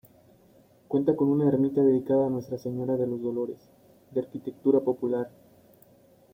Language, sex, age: Spanish, male, 19-29